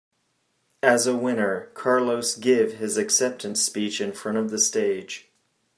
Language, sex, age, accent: English, male, 19-29, United States English